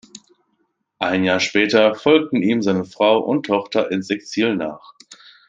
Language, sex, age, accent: German, male, 19-29, Deutschland Deutsch